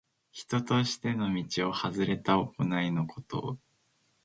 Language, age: Japanese, under 19